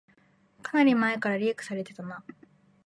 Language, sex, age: Japanese, female, 19-29